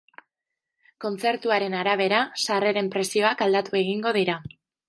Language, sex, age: Basque, female, 19-29